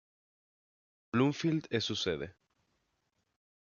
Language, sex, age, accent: Spanish, male, 19-29, España: Islas Canarias